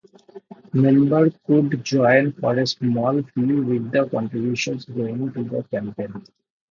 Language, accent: English, India and South Asia (India, Pakistan, Sri Lanka)